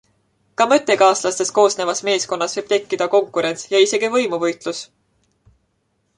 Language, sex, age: Estonian, female, 19-29